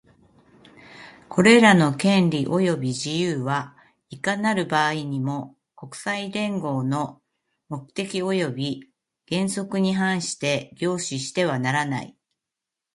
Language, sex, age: Japanese, female, 60-69